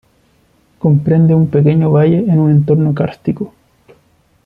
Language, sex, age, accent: Spanish, male, 30-39, Chileno: Chile, Cuyo